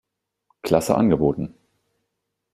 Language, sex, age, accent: German, male, 30-39, Deutschland Deutsch